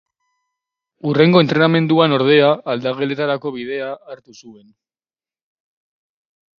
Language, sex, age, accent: Basque, male, 19-29, Mendebalekoa (Araba, Bizkaia, Gipuzkoako mendebaleko herri batzuk)